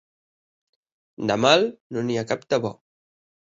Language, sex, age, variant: Catalan, male, 19-29, Central